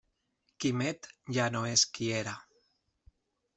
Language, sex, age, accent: Catalan, male, 30-39, valencià